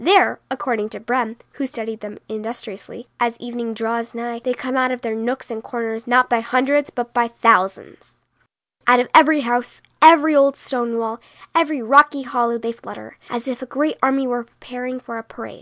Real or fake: real